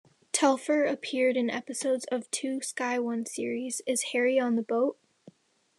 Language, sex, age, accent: English, female, under 19, United States English